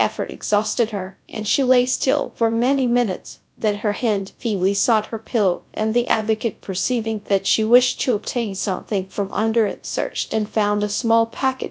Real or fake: fake